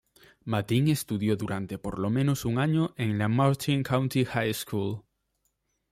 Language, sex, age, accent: Spanish, male, under 19, España: Norte peninsular (Asturias, Castilla y León, Cantabria, País Vasco, Navarra, Aragón, La Rioja, Guadalajara, Cuenca)